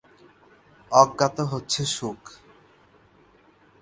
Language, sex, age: Bengali, male, 19-29